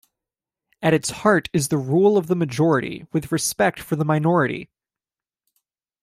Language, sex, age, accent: English, male, 19-29, United States English